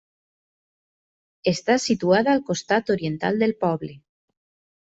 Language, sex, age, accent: Catalan, female, 19-29, valencià